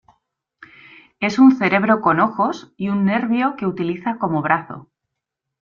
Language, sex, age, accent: Spanish, female, 40-49, España: Centro-Sur peninsular (Madrid, Toledo, Castilla-La Mancha)